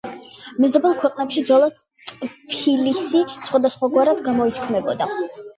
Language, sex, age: Georgian, female, under 19